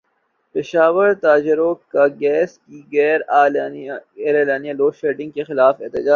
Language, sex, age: Urdu, male, 19-29